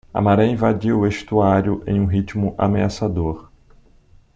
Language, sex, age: Portuguese, male, 19-29